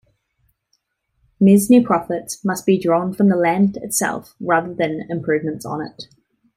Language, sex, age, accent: English, female, 19-29, New Zealand English